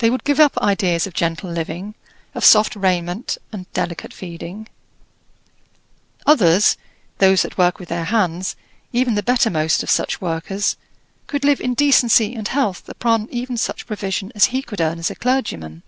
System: none